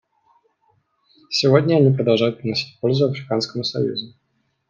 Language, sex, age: Russian, male, 19-29